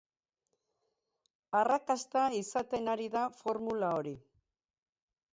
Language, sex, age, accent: Basque, female, 70-79, Erdialdekoa edo Nafarra (Gipuzkoa, Nafarroa)